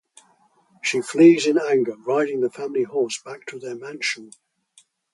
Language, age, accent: English, 80-89, England English